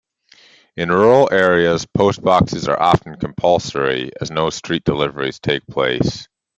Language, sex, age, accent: English, male, 30-39, Canadian English